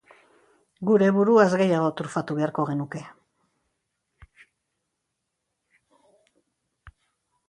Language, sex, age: Basque, female, 60-69